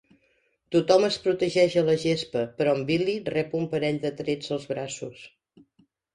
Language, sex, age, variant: Catalan, female, 50-59, Central